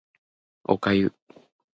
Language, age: Japanese, 19-29